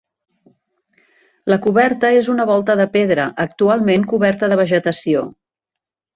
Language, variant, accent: Catalan, Central, central